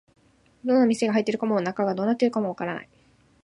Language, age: Japanese, 19-29